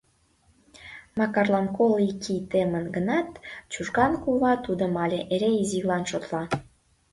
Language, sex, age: Mari, female, under 19